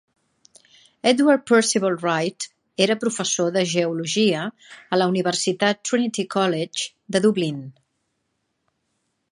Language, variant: Catalan, Central